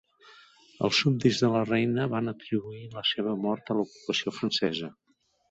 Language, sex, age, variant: Catalan, male, 60-69, Central